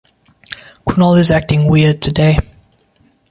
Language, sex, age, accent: English, male, 19-29, United States English